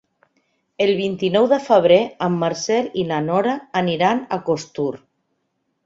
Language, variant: Catalan, Central